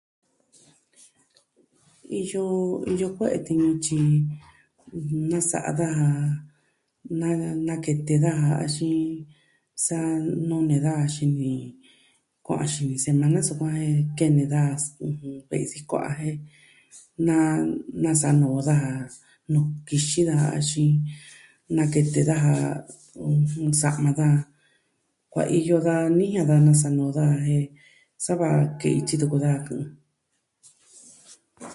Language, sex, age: Southwestern Tlaxiaco Mixtec, female, 40-49